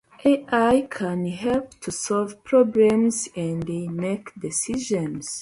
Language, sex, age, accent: English, female, 30-39, United States English